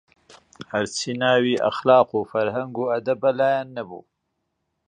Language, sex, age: Central Kurdish, male, 40-49